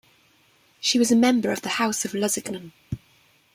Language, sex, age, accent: English, female, 19-29, England English